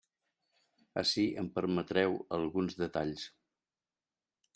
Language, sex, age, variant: Catalan, male, 60-69, Central